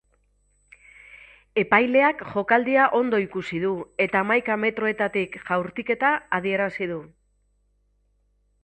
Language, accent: Basque, Mendebalekoa (Araba, Bizkaia, Gipuzkoako mendebaleko herri batzuk)